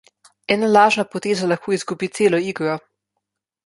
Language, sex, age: Slovenian, female, under 19